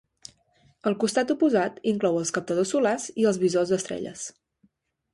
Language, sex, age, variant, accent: Catalan, female, 19-29, Central, septentrional